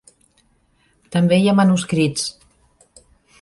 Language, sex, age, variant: Catalan, female, 50-59, Central